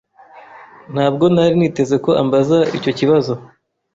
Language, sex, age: Kinyarwanda, male, 30-39